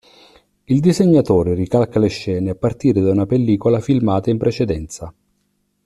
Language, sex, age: Italian, male, 50-59